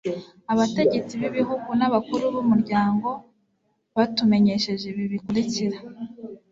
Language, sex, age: Kinyarwanda, female, 19-29